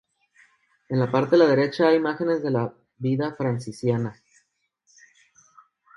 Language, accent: Spanish, México